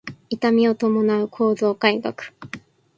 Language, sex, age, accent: Japanese, female, 19-29, 標準語